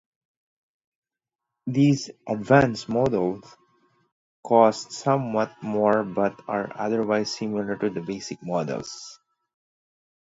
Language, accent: English, Filipino